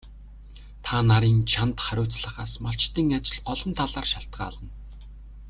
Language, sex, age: Mongolian, male, 19-29